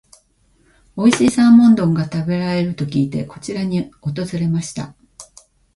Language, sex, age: Japanese, female, 50-59